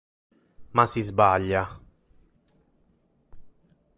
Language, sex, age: Italian, male, 40-49